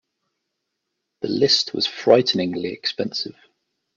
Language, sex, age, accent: English, male, 30-39, England English